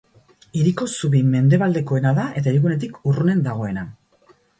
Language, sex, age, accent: Basque, female, 40-49, Erdialdekoa edo Nafarra (Gipuzkoa, Nafarroa)